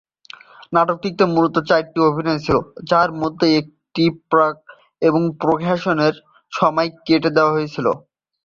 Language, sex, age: Bengali, male, 19-29